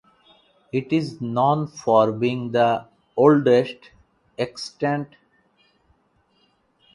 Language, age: English, 40-49